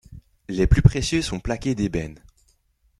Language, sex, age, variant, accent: French, male, 19-29, Français d'Europe, Français de Belgique